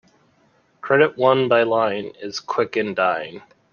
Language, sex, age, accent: English, male, 30-39, United States English